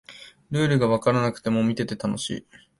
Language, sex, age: Japanese, male, 19-29